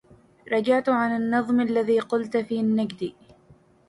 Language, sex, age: Arabic, female, 19-29